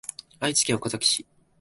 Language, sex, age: Japanese, male, 19-29